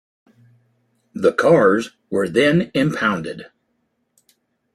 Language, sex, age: English, male, 50-59